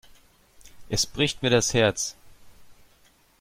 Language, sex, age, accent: German, male, 40-49, Deutschland Deutsch